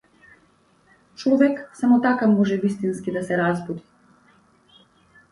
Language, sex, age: Macedonian, female, 40-49